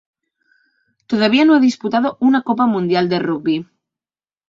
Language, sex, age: Spanish, female, 50-59